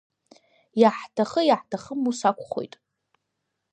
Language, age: Abkhazian, under 19